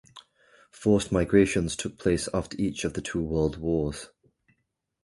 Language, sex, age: English, male, 30-39